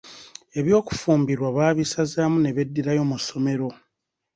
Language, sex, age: Ganda, male, 30-39